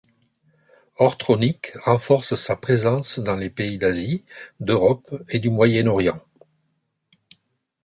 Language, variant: French, Français de métropole